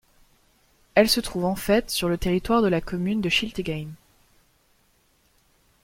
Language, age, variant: French, 19-29, Français de métropole